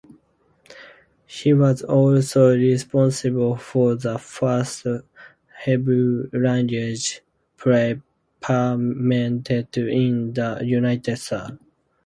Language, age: English, 19-29